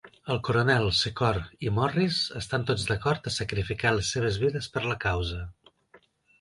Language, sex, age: Catalan, male, 40-49